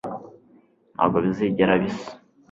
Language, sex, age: Kinyarwanda, male, 19-29